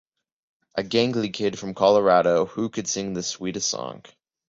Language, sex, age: English, male, under 19